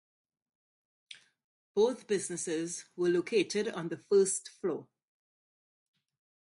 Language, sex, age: English, female, 70-79